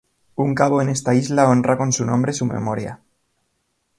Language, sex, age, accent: Spanish, male, 19-29, España: Centro-Sur peninsular (Madrid, Toledo, Castilla-La Mancha)